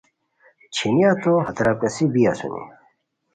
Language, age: Khowar, 30-39